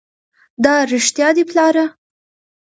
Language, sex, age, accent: Pashto, female, under 19, کندهاری لهجه